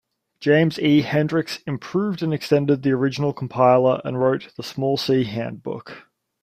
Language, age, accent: English, 19-29, Australian English